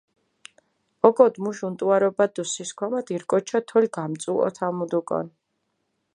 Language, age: Mingrelian, 40-49